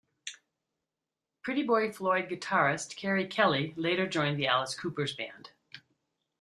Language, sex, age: English, female, 50-59